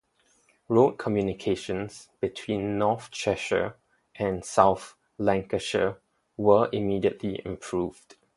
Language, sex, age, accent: English, male, 19-29, Singaporean English